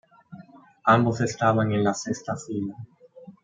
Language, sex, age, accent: Spanish, male, 19-29, Caribe: Cuba, Venezuela, Puerto Rico, República Dominicana, Panamá, Colombia caribeña, México caribeño, Costa del golfo de México